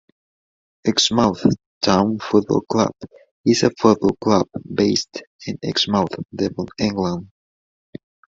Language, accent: English, United States English